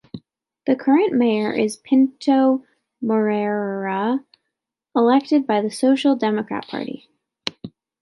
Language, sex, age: English, female, 19-29